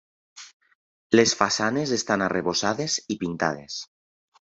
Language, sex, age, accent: Catalan, male, 19-29, valencià